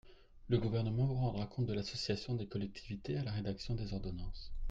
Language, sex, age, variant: French, male, 30-39, Français de métropole